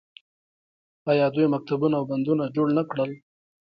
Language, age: Pashto, 30-39